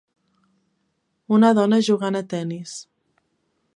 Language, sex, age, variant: Catalan, female, 19-29, Central